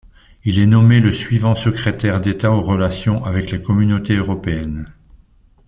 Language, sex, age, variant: French, male, 60-69, Français de métropole